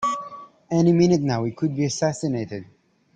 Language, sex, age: English, male, 19-29